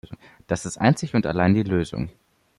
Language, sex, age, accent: German, male, under 19, Deutschland Deutsch